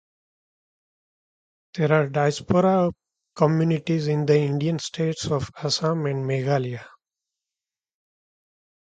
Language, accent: English, India and South Asia (India, Pakistan, Sri Lanka)